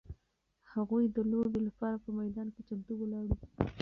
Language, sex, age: Pashto, female, 19-29